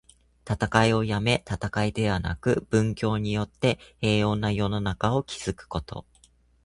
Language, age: Japanese, 19-29